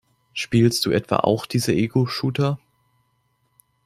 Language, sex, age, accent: German, male, 19-29, Deutschland Deutsch